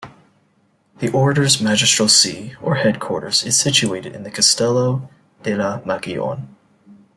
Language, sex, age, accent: English, male, under 19, United States English